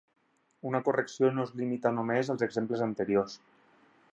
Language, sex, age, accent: Catalan, male, 30-39, Tortosí